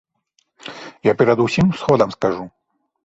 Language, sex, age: Belarusian, male, 50-59